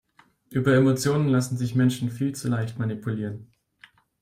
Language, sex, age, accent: German, male, 19-29, Deutschland Deutsch